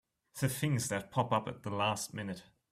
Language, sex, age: English, male, 19-29